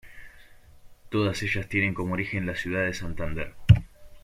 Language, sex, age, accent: Spanish, male, 19-29, Rioplatense: Argentina, Uruguay, este de Bolivia, Paraguay